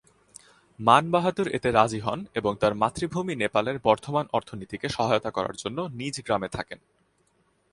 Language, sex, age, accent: Bengali, male, 19-29, প্রমিত